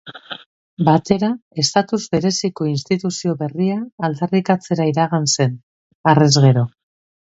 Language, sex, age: Basque, female, 40-49